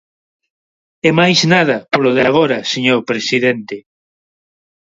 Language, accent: Galician, Neofalante